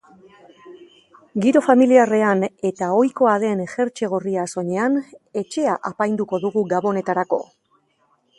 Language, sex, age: Basque, female, 50-59